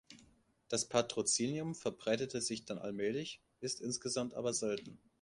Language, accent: German, Deutschland Deutsch